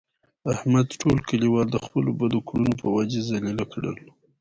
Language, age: Pashto, 19-29